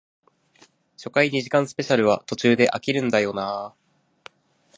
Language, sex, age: Japanese, male, 19-29